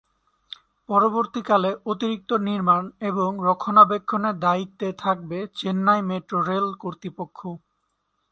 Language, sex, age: Bengali, male, 19-29